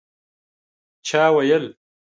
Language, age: Pashto, 19-29